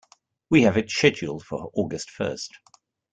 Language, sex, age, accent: English, male, 60-69, England English